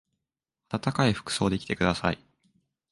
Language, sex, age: Japanese, male, 19-29